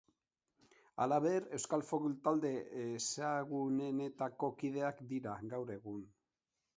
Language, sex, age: Basque, male, 50-59